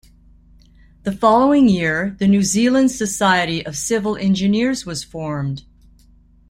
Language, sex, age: English, female, 60-69